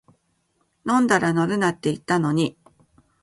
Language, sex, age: Japanese, female, 50-59